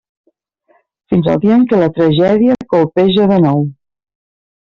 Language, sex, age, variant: Catalan, female, 50-59, Septentrional